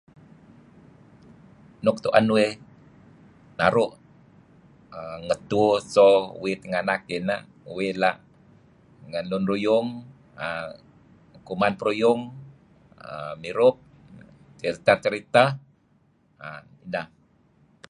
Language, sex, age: Kelabit, male, 50-59